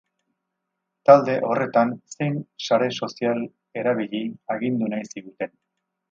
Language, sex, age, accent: Basque, male, 50-59, Erdialdekoa edo Nafarra (Gipuzkoa, Nafarroa)